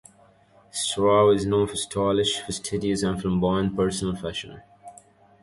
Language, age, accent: English, 19-29, England English